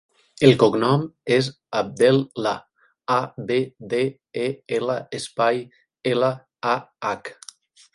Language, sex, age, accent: Catalan, male, 30-39, valencià; valencià meridional